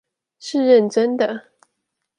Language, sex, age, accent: Chinese, female, 19-29, 出生地：臺北市